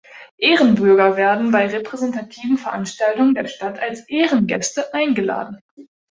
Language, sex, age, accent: German, female, 19-29, Deutschland Deutsch